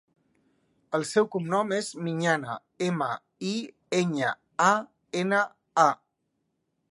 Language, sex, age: Catalan, male, 40-49